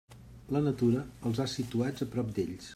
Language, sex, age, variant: Catalan, male, 50-59, Central